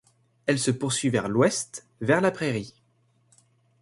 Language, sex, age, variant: French, male, 19-29, Français de métropole